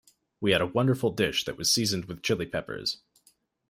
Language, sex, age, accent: English, male, 19-29, Canadian English